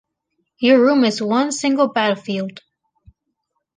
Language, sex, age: English, female, under 19